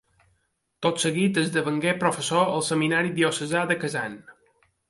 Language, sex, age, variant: Catalan, male, 30-39, Balear